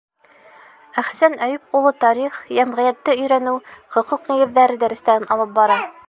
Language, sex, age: Bashkir, female, 30-39